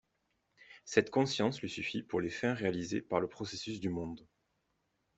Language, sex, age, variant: French, male, 19-29, Français de métropole